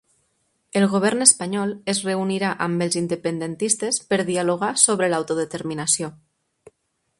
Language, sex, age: Catalan, female, 30-39